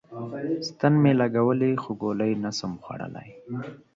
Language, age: Pashto, 19-29